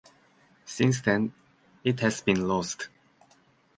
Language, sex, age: English, male, 19-29